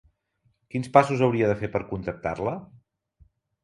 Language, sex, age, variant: Catalan, male, 50-59, Central